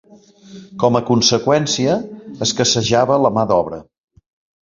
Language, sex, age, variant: Catalan, male, 50-59, Central